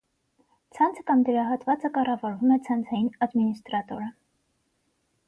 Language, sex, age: Armenian, female, under 19